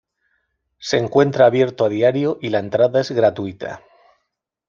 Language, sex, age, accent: Spanish, male, 40-49, España: Sur peninsular (Andalucia, Extremadura, Murcia)